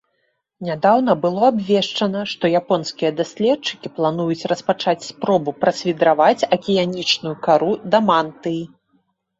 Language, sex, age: Belarusian, female, 30-39